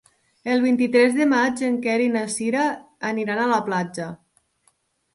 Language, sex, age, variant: Catalan, female, 30-39, Nord-Occidental